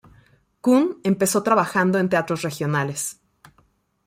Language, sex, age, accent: Spanish, female, 40-49, México